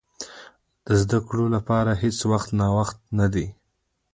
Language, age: Pashto, under 19